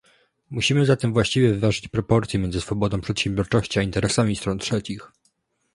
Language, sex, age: Polish, male, under 19